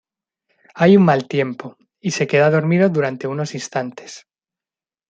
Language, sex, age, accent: Spanish, male, 40-49, España: Centro-Sur peninsular (Madrid, Toledo, Castilla-La Mancha)